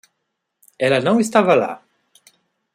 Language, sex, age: Portuguese, male, 40-49